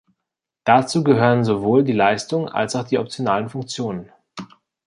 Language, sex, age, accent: German, male, 19-29, Deutschland Deutsch